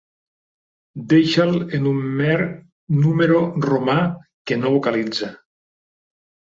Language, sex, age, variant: Catalan, male, 40-49, Nord-Occidental